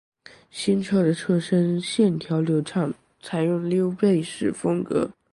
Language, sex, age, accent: Chinese, male, under 19, 出生地：江西省